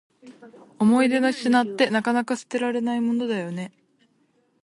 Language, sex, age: Japanese, female, 19-29